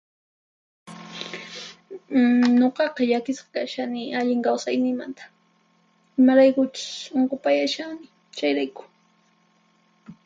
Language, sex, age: Puno Quechua, female, 19-29